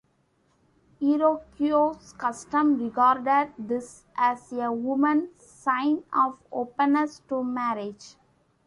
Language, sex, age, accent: English, female, under 19, India and South Asia (India, Pakistan, Sri Lanka)